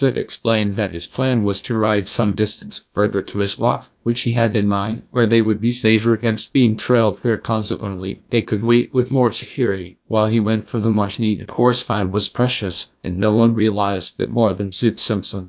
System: TTS, GlowTTS